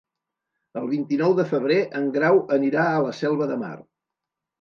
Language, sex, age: Catalan, male, 80-89